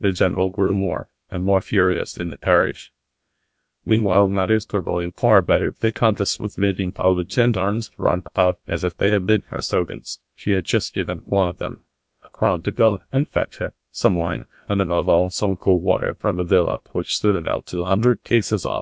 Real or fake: fake